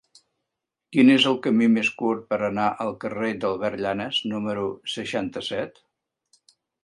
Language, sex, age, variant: Catalan, male, 70-79, Central